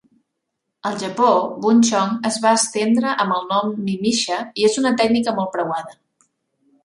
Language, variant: Catalan, Central